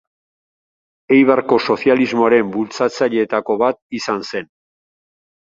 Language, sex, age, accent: Basque, male, 50-59, Erdialdekoa edo Nafarra (Gipuzkoa, Nafarroa)